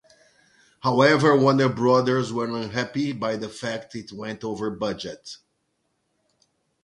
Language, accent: English, Brazilian